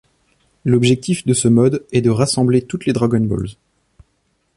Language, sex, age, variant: French, male, 30-39, Français de métropole